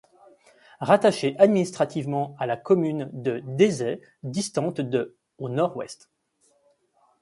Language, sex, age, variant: French, male, 30-39, Français de métropole